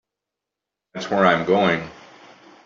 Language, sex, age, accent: English, male, 70-79, United States English